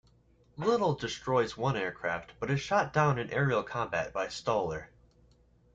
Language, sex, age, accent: English, male, 19-29, United States English